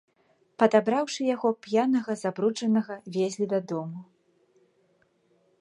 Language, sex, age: Belarusian, female, 19-29